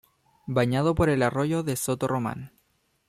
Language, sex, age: Spanish, male, under 19